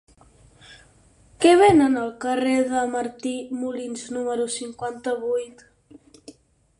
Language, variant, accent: Catalan, Central, Garrotxi